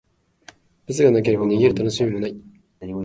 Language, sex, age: Japanese, male, 19-29